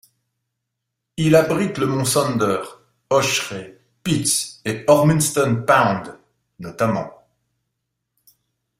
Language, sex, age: French, male, 50-59